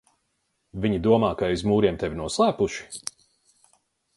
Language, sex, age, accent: Latvian, male, 30-39, bez akcenta